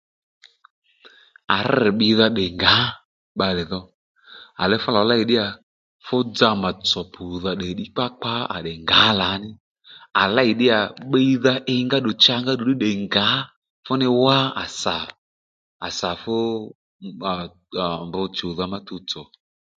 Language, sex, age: Lendu, male, 30-39